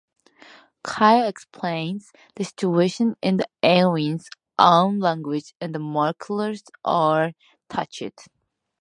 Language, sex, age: English, female, 19-29